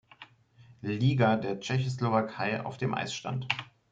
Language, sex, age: German, male, 30-39